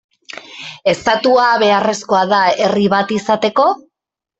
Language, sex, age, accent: Basque, female, 30-39, Mendebalekoa (Araba, Bizkaia, Gipuzkoako mendebaleko herri batzuk)